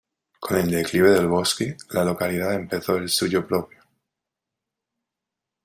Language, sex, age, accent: Spanish, male, 19-29, España: Norte peninsular (Asturias, Castilla y León, Cantabria, País Vasco, Navarra, Aragón, La Rioja, Guadalajara, Cuenca)